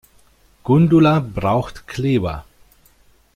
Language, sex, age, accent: German, male, 40-49, Deutschland Deutsch